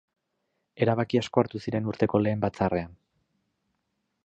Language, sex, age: Basque, male, 30-39